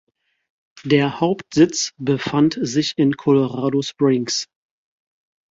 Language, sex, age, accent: German, male, 30-39, Deutschland Deutsch